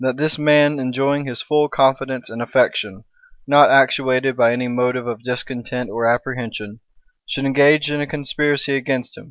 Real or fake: real